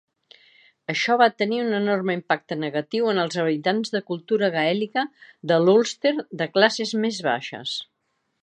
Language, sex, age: Catalan, female, 60-69